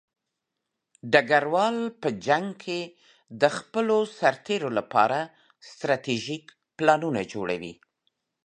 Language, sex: Pashto, female